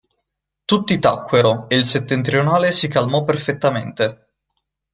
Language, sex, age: Italian, male, 19-29